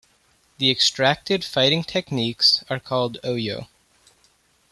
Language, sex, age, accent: English, male, 19-29, United States English